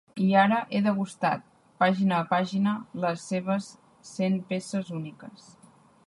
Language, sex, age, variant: Catalan, female, 30-39, Central